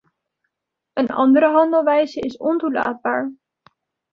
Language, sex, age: Dutch, female, 19-29